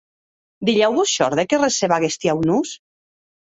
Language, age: Occitan, 50-59